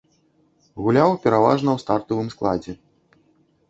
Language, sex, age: Belarusian, male, 40-49